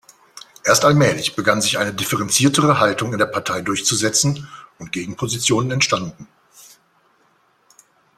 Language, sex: German, male